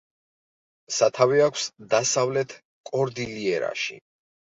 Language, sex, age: Georgian, male, 40-49